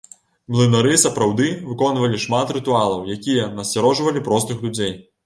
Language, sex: Belarusian, male